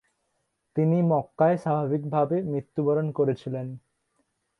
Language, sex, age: Bengali, male, 19-29